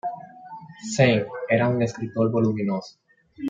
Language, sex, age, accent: Spanish, male, 19-29, Caribe: Cuba, Venezuela, Puerto Rico, República Dominicana, Panamá, Colombia caribeña, México caribeño, Costa del golfo de México